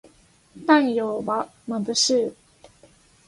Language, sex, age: Japanese, female, 30-39